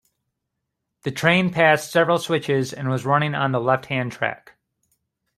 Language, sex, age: English, male, 30-39